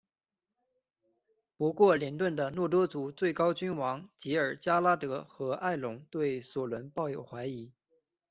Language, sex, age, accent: Chinese, male, 19-29, 出生地：山西省